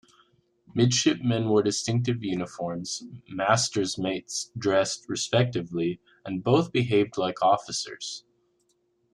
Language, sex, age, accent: English, male, 30-39, United States English